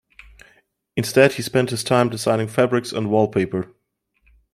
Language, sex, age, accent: English, male, 19-29, United States English